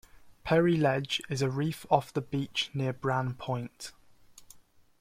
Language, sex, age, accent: English, male, under 19, England English